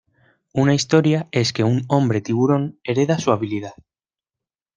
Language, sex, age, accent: Spanish, male, 19-29, España: Centro-Sur peninsular (Madrid, Toledo, Castilla-La Mancha)